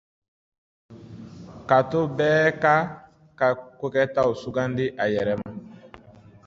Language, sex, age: Dyula, male, 19-29